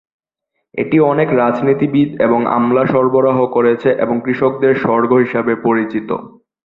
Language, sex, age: Bengali, male, under 19